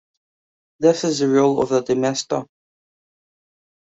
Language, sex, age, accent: English, male, 19-29, Scottish English